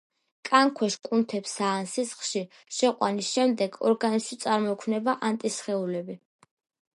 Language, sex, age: Georgian, female, under 19